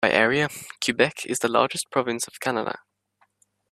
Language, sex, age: English, male, under 19